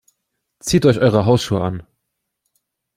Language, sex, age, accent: German, male, 19-29, Deutschland Deutsch